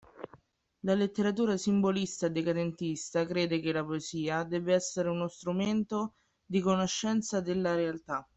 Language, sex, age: Italian, female, 19-29